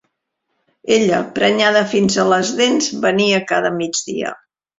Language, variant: Catalan, Central